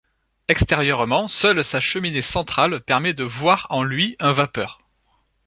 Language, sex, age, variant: French, male, 30-39, Français de métropole